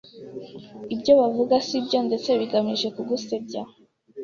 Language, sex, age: Kinyarwanda, female, 19-29